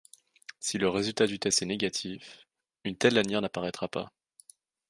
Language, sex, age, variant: French, male, 19-29, Français de métropole